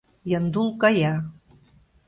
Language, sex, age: Mari, female, 50-59